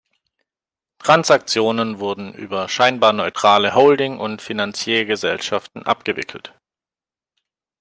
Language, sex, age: German, male, 30-39